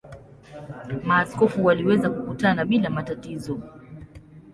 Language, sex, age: Swahili, female, 19-29